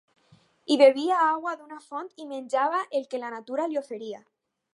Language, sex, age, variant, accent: Catalan, female, under 19, Alacantí, valencià